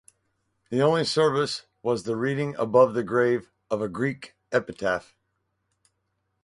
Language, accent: English, United States English